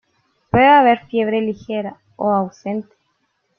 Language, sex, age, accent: Spanish, female, 30-39, América central